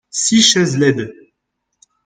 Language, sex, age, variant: French, male, 30-39, Français de métropole